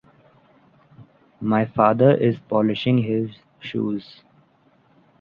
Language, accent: English, India and South Asia (India, Pakistan, Sri Lanka)